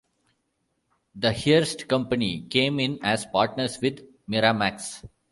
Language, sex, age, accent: English, male, 40-49, India and South Asia (India, Pakistan, Sri Lanka)